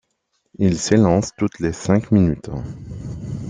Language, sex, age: French, male, 30-39